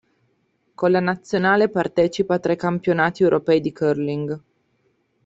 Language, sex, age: Italian, female, 30-39